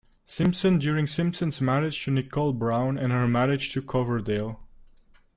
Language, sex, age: English, male, 19-29